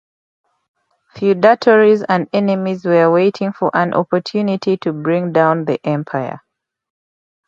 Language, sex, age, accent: English, female, 19-29, England English